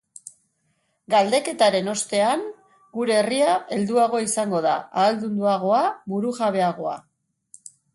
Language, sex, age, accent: Basque, female, 40-49, Mendebalekoa (Araba, Bizkaia, Gipuzkoako mendebaleko herri batzuk)